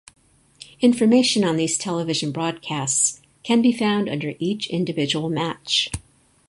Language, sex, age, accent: English, female, 60-69, United States English